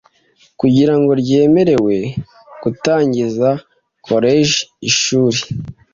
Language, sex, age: Kinyarwanda, male, 19-29